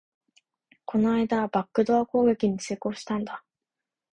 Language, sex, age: Japanese, female, 19-29